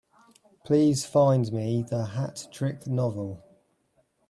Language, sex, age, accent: English, male, 30-39, England English